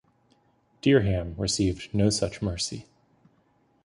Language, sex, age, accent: English, male, 40-49, United States English